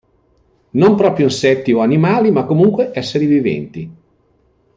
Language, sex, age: Italian, male, 60-69